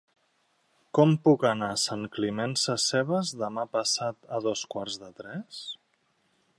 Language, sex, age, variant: Catalan, male, 40-49, Central